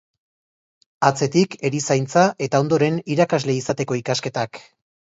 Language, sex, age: Basque, male, 30-39